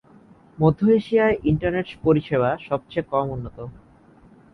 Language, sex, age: Bengali, male, 19-29